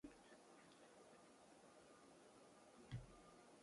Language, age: Chinese, 19-29